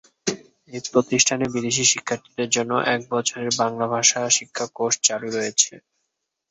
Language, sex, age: Bengali, male, 19-29